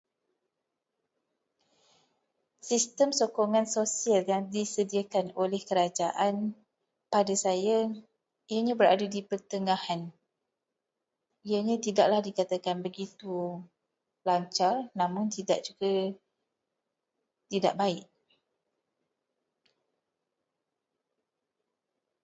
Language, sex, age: Malay, female, 30-39